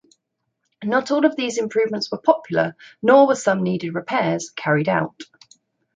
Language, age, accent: English, 30-39, England English